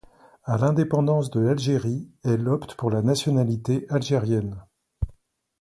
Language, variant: French, Français de métropole